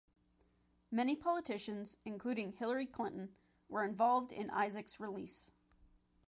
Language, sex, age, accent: English, female, 19-29, United States English